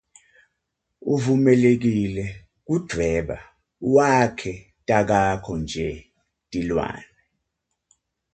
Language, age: Swati, 50-59